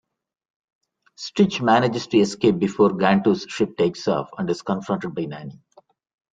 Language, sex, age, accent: English, male, 40-49, India and South Asia (India, Pakistan, Sri Lanka)